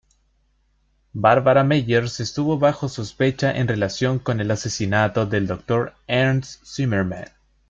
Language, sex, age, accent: Spanish, male, 19-29, España: Centro-Sur peninsular (Madrid, Toledo, Castilla-La Mancha)